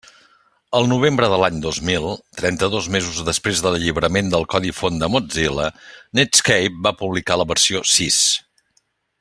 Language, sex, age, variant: Catalan, male, 60-69, Central